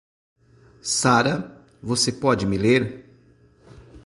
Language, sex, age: Portuguese, male, 40-49